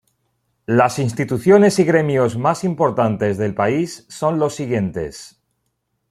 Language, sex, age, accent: Spanish, male, 40-49, España: Sur peninsular (Andalucia, Extremadura, Murcia)